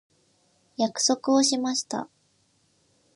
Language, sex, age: Japanese, female, 19-29